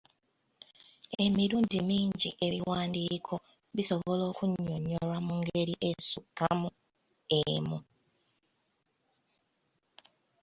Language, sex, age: Ganda, female, 19-29